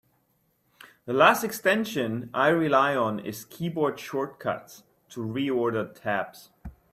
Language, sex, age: English, male, 19-29